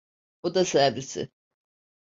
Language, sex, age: Turkish, female, 70-79